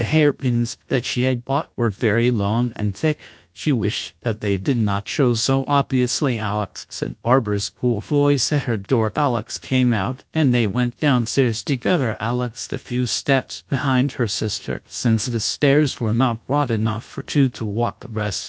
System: TTS, GlowTTS